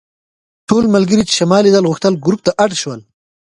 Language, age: Pashto, 19-29